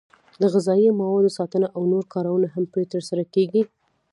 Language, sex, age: Pashto, female, 19-29